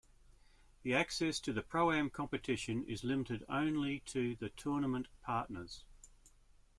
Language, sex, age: English, male, 60-69